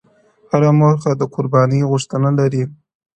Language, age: Pashto, under 19